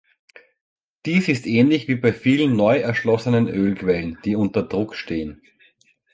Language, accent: German, Österreichisches Deutsch